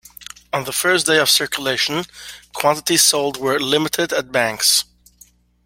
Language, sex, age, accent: English, male, 30-39, United States English